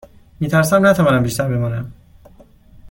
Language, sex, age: Persian, male, 19-29